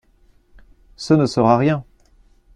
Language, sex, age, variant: French, male, 19-29, Français de métropole